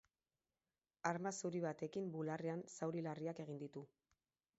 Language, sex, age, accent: Basque, female, 40-49, Erdialdekoa edo Nafarra (Gipuzkoa, Nafarroa)